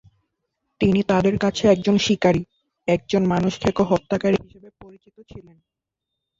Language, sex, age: Bengali, male, 19-29